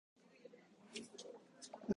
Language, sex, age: Japanese, female, 19-29